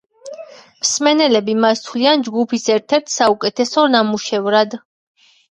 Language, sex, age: Georgian, male, 30-39